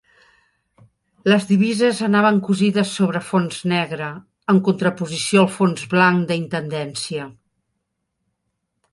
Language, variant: Catalan, Central